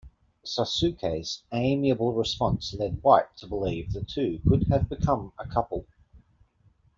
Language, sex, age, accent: English, male, 40-49, Australian English